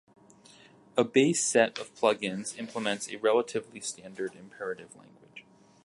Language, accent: English, United States English